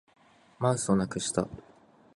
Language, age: Japanese, 19-29